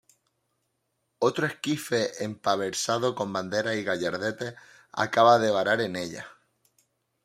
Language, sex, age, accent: Spanish, male, 30-39, España: Sur peninsular (Andalucia, Extremadura, Murcia)